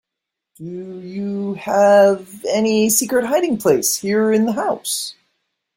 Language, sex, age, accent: English, male, 40-49, United States English